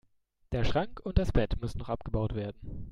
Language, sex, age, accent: German, male, 19-29, Deutschland Deutsch